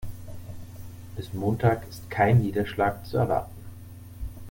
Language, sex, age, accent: German, male, 40-49, Deutschland Deutsch